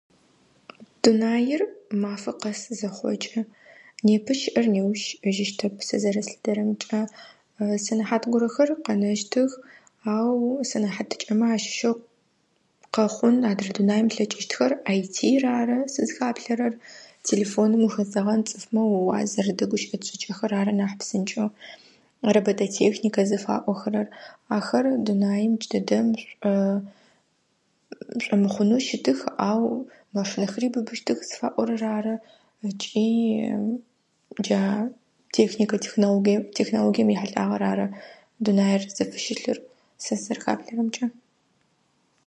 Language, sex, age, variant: Adyghe, female, 19-29, Адыгабзэ (Кирил, пстэумэ зэдыряе)